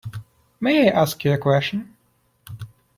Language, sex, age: English, male, 19-29